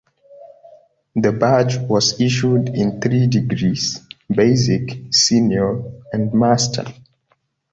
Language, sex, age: English, male, 19-29